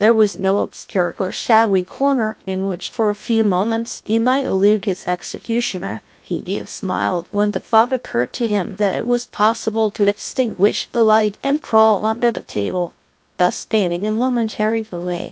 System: TTS, GlowTTS